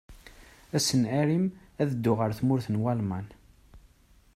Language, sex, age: Kabyle, male, 30-39